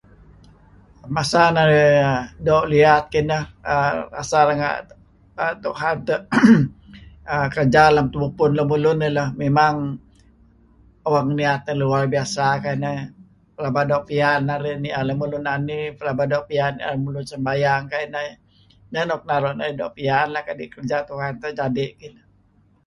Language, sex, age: Kelabit, male, 70-79